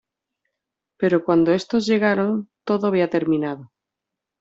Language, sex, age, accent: Spanish, female, 30-39, España: Sur peninsular (Andalucia, Extremadura, Murcia)